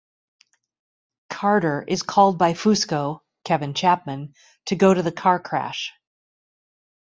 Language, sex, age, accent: English, female, 50-59, United States English